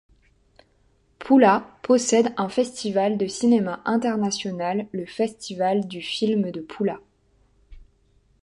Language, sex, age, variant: French, female, 19-29, Français de métropole